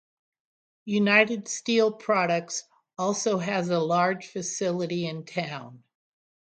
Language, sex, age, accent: English, female, 60-69, United States English